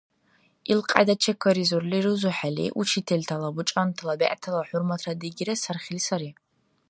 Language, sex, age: Dargwa, female, 19-29